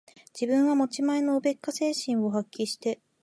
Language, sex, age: Japanese, female, 19-29